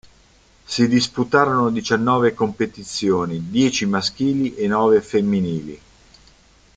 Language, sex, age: Italian, male, 50-59